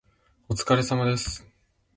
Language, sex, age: Japanese, male, under 19